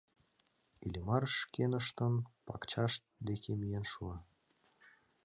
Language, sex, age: Mari, male, 19-29